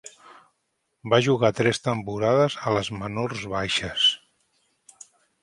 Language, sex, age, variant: Catalan, male, 50-59, Central